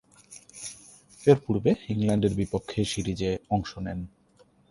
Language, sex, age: Bengali, male, 19-29